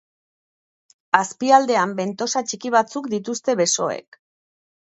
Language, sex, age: Basque, female, 50-59